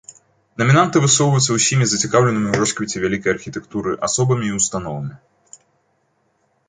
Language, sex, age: Belarusian, male, 19-29